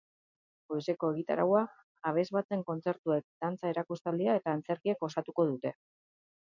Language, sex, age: Basque, female, 40-49